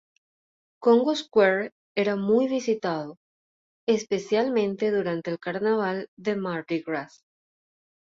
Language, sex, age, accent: Spanish, female, 30-39, Caribe: Cuba, Venezuela, Puerto Rico, República Dominicana, Panamá, Colombia caribeña, México caribeño, Costa del golfo de México